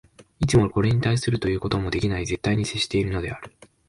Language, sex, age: Japanese, male, under 19